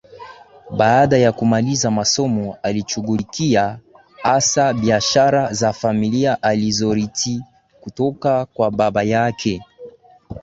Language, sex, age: Swahili, male, 19-29